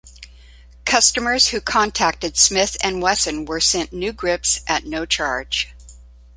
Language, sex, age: English, female, 60-69